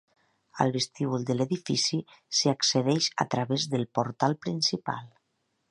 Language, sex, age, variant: Catalan, female, 40-49, Nord-Occidental